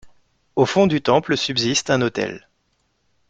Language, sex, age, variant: French, male, 30-39, Français de métropole